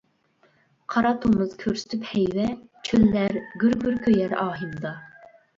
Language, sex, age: Uyghur, female, 30-39